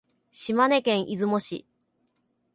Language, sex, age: Japanese, male, 19-29